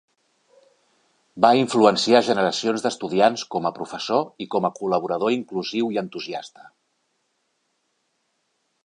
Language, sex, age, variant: Catalan, male, 40-49, Central